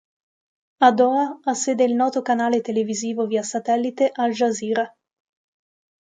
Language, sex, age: Italian, female, 19-29